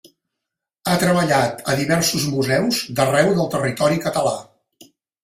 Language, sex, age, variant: Catalan, male, 60-69, Central